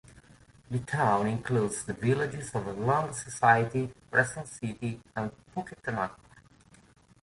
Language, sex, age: English, male, 50-59